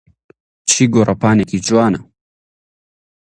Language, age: Central Kurdish, 19-29